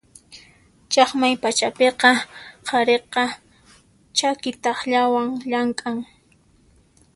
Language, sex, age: Puno Quechua, female, 19-29